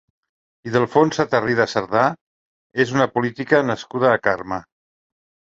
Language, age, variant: Catalan, 60-69, Central